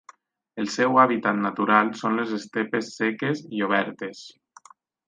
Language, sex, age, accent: Catalan, male, 19-29, valencià